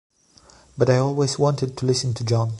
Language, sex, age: English, male, 19-29